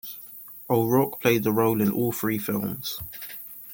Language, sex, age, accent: English, male, 30-39, England English